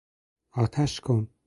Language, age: Persian, 19-29